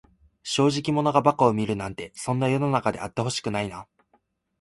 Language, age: Japanese, 19-29